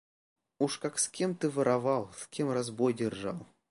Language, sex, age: Russian, male, 30-39